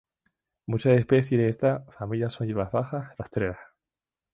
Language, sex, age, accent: Spanish, male, 19-29, España: Islas Canarias